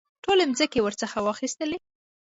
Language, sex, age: Pashto, female, 19-29